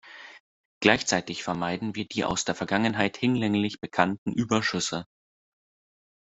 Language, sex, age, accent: German, male, 19-29, Deutschland Deutsch